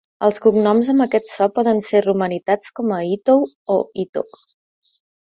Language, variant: Catalan, Central